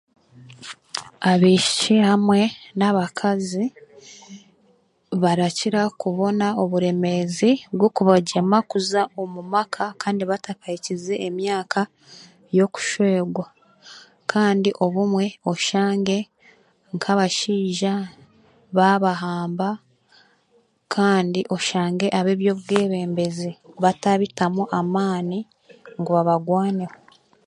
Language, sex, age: Chiga, female, 19-29